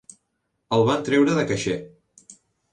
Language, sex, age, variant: Catalan, male, under 19, Central